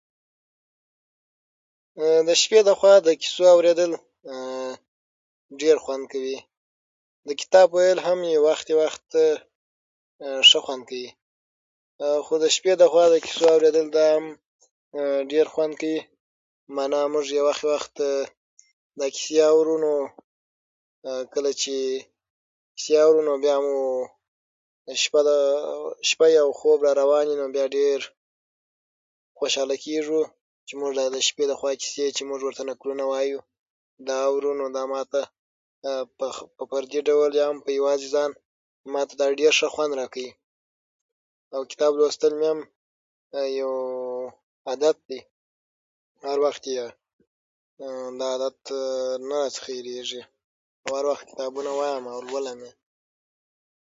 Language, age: Pashto, under 19